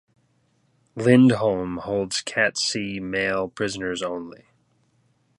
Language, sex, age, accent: English, male, 30-39, United States English